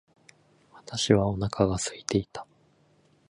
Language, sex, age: Japanese, male, 19-29